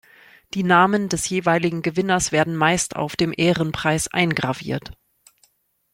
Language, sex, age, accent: German, female, 40-49, Deutschland Deutsch